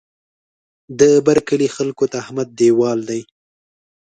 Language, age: Pashto, 19-29